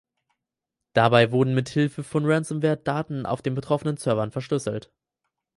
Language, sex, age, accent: German, male, 19-29, Deutschland Deutsch